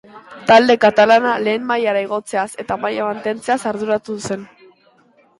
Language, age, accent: Basque, under 19, Mendebalekoa (Araba, Bizkaia, Gipuzkoako mendebaleko herri batzuk)